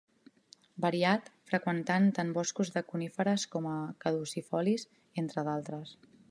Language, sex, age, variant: Catalan, female, 30-39, Central